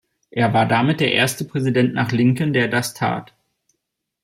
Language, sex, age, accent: German, male, 30-39, Deutschland Deutsch